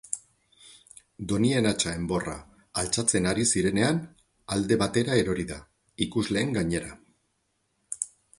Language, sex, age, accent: Basque, male, 50-59, Mendebalekoa (Araba, Bizkaia, Gipuzkoako mendebaleko herri batzuk)